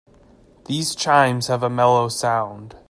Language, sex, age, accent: English, male, 30-39, United States English